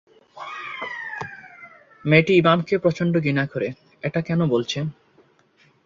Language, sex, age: Bengali, male, 19-29